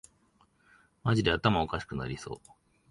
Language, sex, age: Japanese, male, 19-29